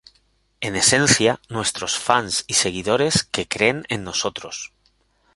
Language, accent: Spanish, España: Centro-Sur peninsular (Madrid, Toledo, Castilla-La Mancha)